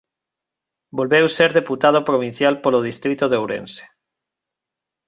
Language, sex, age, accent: Galician, male, 30-39, Normativo (estándar)